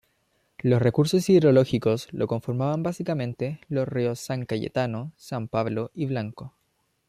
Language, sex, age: Spanish, male, under 19